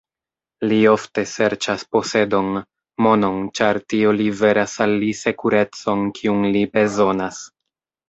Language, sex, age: Esperanto, male, 30-39